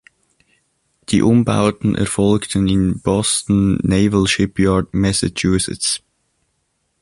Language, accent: German, Schweizerdeutsch